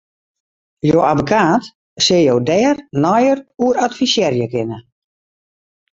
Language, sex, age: Western Frisian, female, 50-59